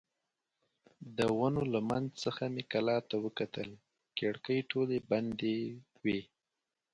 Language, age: Pashto, 19-29